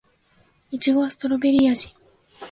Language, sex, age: Japanese, female, under 19